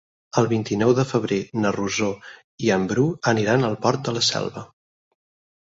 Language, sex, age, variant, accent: Catalan, male, 30-39, Central, Barcelona